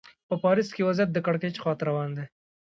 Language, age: Pashto, 19-29